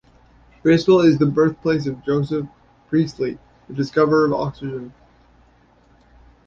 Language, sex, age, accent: English, male, 40-49, Canadian English